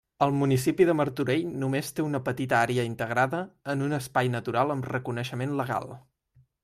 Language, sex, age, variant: Catalan, male, 19-29, Central